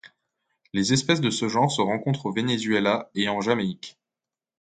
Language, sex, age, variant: French, male, 19-29, Français de métropole